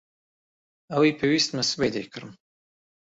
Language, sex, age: Central Kurdish, male, 30-39